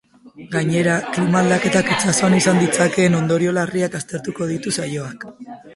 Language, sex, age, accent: Basque, female, 19-29, Mendebalekoa (Araba, Bizkaia, Gipuzkoako mendebaleko herri batzuk)